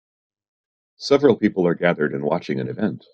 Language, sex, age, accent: English, male, 30-39, United States English